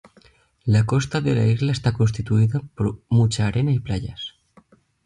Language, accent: Spanish, España: Centro-Sur peninsular (Madrid, Toledo, Castilla-La Mancha)